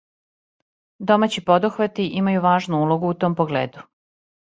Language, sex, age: Serbian, female, 50-59